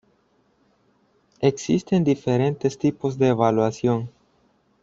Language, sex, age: Spanish, male, 19-29